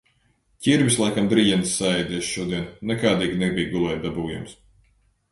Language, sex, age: Latvian, male, 30-39